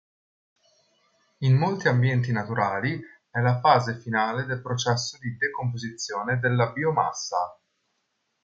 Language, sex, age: Italian, male, 30-39